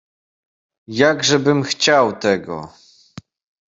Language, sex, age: Polish, male, 30-39